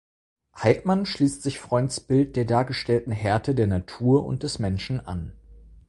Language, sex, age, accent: German, male, 19-29, Deutschland Deutsch